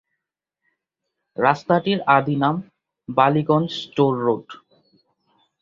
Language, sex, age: Bengali, male, 19-29